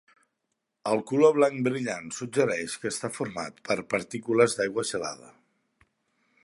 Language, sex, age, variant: Catalan, male, 30-39, Central